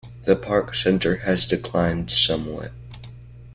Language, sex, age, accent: English, male, under 19, United States English